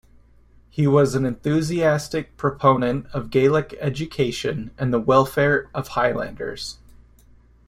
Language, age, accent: English, 30-39, United States English